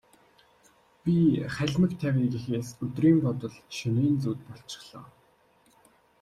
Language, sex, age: Mongolian, male, 19-29